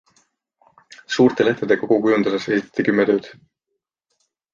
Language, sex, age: Estonian, male, 19-29